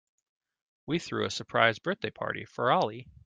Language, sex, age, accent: English, male, 40-49, United States English